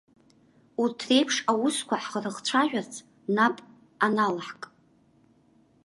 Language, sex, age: Abkhazian, female, under 19